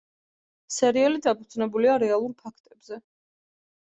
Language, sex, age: Georgian, female, 19-29